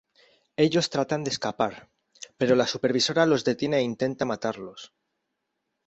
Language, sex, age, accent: Spanish, male, 19-29, España: Centro-Sur peninsular (Madrid, Toledo, Castilla-La Mancha)